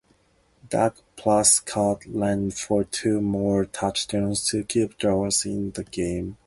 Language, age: English, 19-29